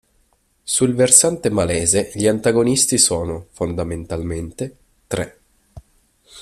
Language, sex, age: Italian, male, 19-29